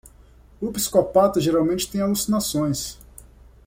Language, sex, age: Portuguese, male, 19-29